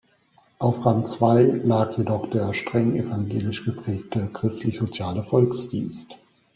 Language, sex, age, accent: German, male, 30-39, Deutschland Deutsch